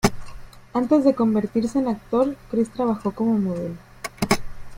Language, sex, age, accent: Spanish, female, 19-29, México